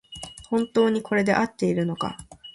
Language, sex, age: Japanese, female, 19-29